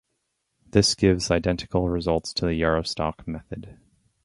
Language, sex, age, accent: English, male, 30-39, United States English